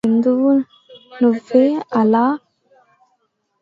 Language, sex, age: Telugu, female, 19-29